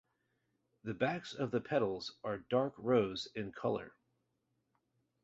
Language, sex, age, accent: English, male, 40-49, United States English